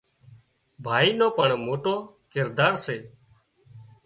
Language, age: Wadiyara Koli, 30-39